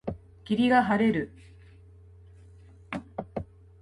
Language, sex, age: Japanese, female, 60-69